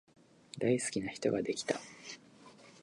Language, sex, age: Japanese, male, 19-29